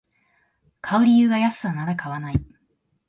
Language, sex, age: Japanese, female, 19-29